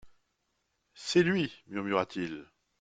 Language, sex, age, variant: French, male, 30-39, Français de métropole